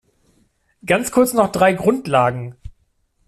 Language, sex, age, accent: German, male, 40-49, Deutschland Deutsch